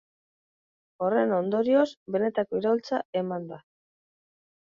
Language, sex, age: Basque, female, 30-39